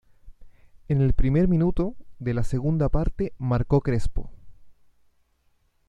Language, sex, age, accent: Spanish, male, 19-29, Chileno: Chile, Cuyo